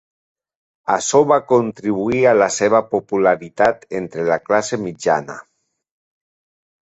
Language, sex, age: Catalan, male, 40-49